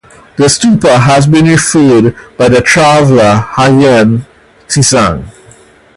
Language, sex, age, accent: English, male, 40-49, West Indies and Bermuda (Bahamas, Bermuda, Jamaica, Trinidad)